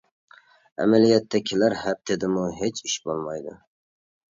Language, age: Uyghur, 30-39